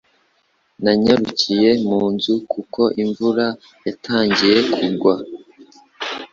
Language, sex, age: Kinyarwanda, male, under 19